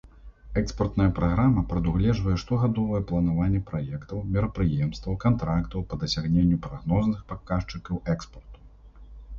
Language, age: Belarusian, 30-39